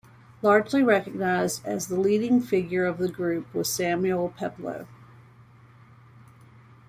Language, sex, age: English, female, 60-69